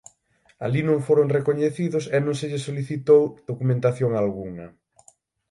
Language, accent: Galician, Atlántico (seseo e gheada); Normativo (estándar)